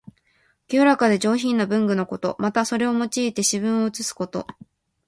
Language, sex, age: Japanese, female, 19-29